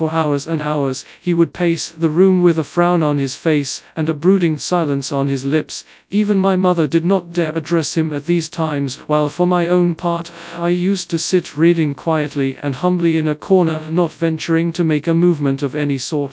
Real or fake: fake